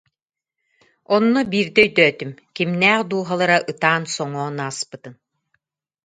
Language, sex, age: Yakut, female, 50-59